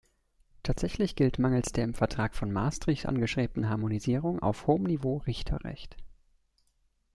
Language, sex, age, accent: German, male, 19-29, Deutschland Deutsch